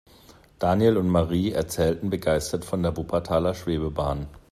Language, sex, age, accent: German, male, 40-49, Deutschland Deutsch